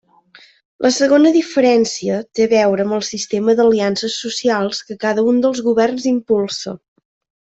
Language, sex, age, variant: Catalan, female, 19-29, Central